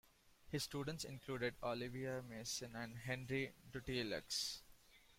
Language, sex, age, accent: English, male, 19-29, India and South Asia (India, Pakistan, Sri Lanka)